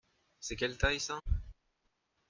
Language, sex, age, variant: French, male, 19-29, Français de métropole